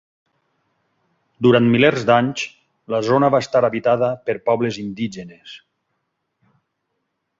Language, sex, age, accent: Catalan, male, 50-59, valencià